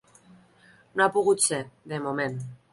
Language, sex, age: Catalan, female, 30-39